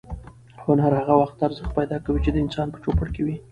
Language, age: Pashto, 19-29